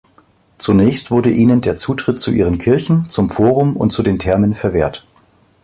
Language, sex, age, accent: German, male, 40-49, Deutschland Deutsch